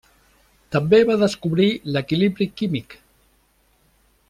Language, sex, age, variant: Catalan, male, 60-69, Central